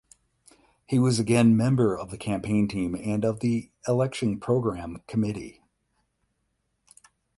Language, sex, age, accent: English, male, 40-49, United States English; Midwestern